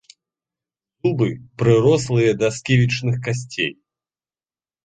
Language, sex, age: Belarusian, male, 30-39